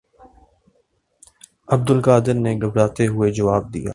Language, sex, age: Urdu, male, 19-29